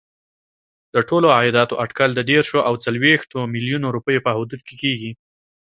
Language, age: Pashto, 19-29